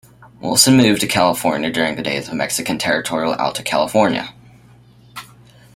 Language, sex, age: English, male, under 19